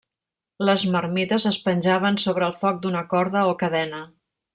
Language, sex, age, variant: Catalan, female, 50-59, Central